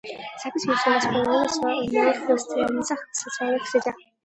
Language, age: Russian, under 19